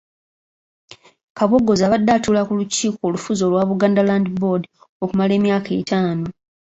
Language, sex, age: Ganda, female, 19-29